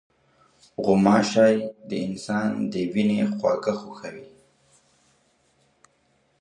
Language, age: Pashto, 30-39